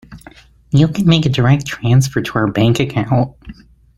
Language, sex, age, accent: English, male, 19-29, United States English